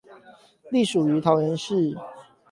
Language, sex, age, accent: Chinese, male, 30-39, 出生地：桃園市